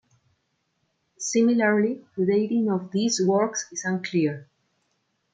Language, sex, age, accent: English, female, 50-59, United States English